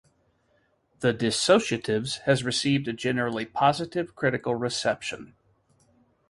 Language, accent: English, United States English